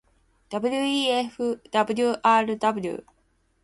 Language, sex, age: Japanese, female, 40-49